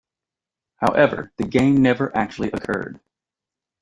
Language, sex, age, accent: English, male, 40-49, United States English